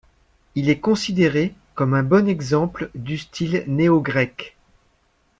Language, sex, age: French, male, 50-59